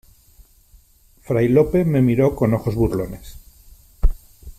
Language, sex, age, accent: Spanish, male, 30-39, España: Norte peninsular (Asturias, Castilla y León, Cantabria, País Vasco, Navarra, Aragón, La Rioja, Guadalajara, Cuenca)